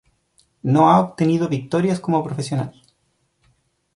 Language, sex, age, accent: Spanish, male, 30-39, Chileno: Chile, Cuyo